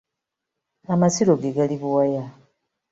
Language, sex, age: Ganda, female, 19-29